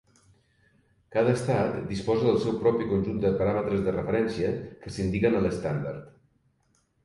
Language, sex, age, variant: Catalan, male, 50-59, Septentrional